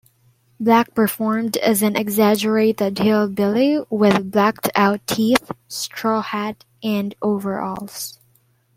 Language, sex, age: English, female, 19-29